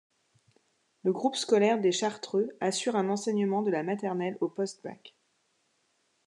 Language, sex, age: French, female, 30-39